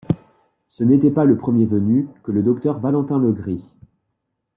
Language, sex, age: French, male, 19-29